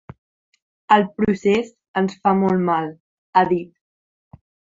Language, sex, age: Catalan, female, under 19